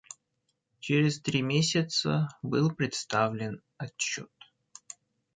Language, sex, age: Russian, male, 19-29